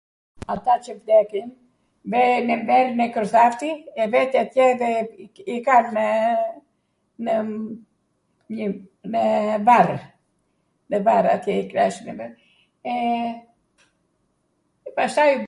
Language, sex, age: Arvanitika Albanian, female, 70-79